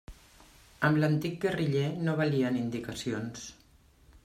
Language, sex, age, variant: Catalan, female, 60-69, Central